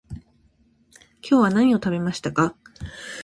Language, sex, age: Japanese, female, 19-29